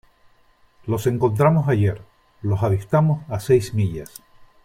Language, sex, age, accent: Spanish, male, 60-69, España: Islas Canarias